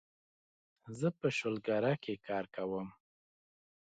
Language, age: Pashto, 30-39